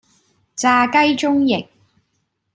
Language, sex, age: Cantonese, female, 19-29